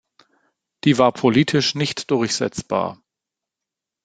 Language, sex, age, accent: German, male, 40-49, Deutschland Deutsch